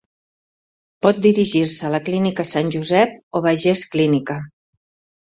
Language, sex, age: Catalan, female, 60-69